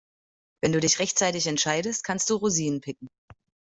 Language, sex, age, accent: German, female, 30-39, Deutschland Deutsch